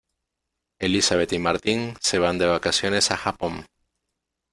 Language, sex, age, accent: Spanish, male, 40-49, Andino-Pacífico: Colombia, Perú, Ecuador, oeste de Bolivia y Venezuela andina